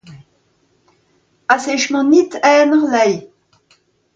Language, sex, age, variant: Swiss German, female, 60-69, Nordniederàlemmànisch (Rishoffe, Zàwere, Bùsswìller, Hawenau, Brüemt, Stroossbùri, Molse, Dàmbàch, Schlettstàtt, Pfàlzbùri usw.)